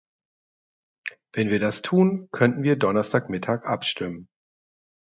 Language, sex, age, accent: German, male, 40-49, Deutschland Deutsch